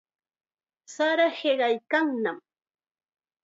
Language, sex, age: Chiquián Ancash Quechua, female, 30-39